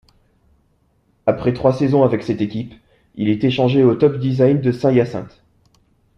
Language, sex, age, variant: French, male, 30-39, Français de métropole